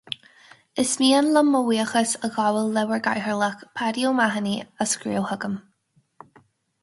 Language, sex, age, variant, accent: Irish, female, 19-29, Gaeilge Uladh, Cainteoir líofa, ní ó dhúchas